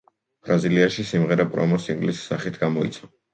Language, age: Georgian, 19-29